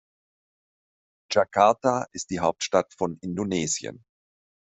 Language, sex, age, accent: German, male, 50-59, Deutschland Deutsch